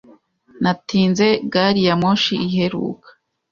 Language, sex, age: Kinyarwanda, female, 19-29